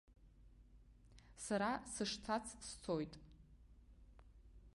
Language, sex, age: Abkhazian, female, 19-29